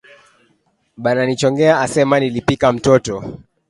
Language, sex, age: Swahili, male, 19-29